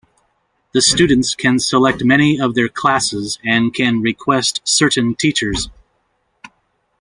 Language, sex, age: English, male, 40-49